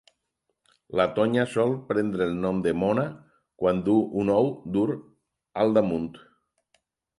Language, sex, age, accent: Catalan, male, 60-69, valencià